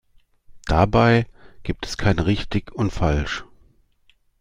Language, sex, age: German, male, 50-59